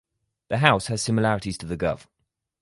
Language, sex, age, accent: English, male, 19-29, England English